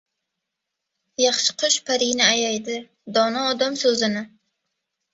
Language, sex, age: Uzbek, female, 19-29